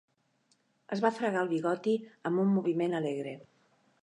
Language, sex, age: Catalan, female, 50-59